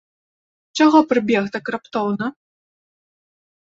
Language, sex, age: Belarusian, female, 30-39